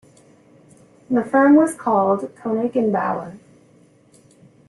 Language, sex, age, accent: English, female, 50-59, United States English